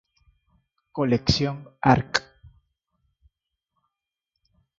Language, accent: Spanish, Caribe: Cuba, Venezuela, Puerto Rico, República Dominicana, Panamá, Colombia caribeña, México caribeño, Costa del golfo de México